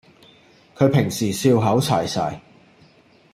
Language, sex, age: Cantonese, male, 30-39